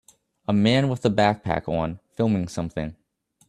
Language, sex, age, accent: English, male, 19-29, United States English